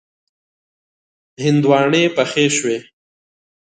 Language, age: Pashto, 19-29